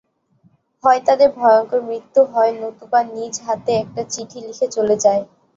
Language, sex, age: Bengali, female, 19-29